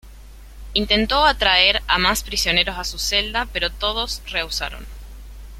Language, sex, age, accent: Spanish, female, 19-29, Rioplatense: Argentina, Uruguay, este de Bolivia, Paraguay